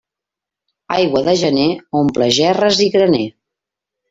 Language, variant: Catalan, Central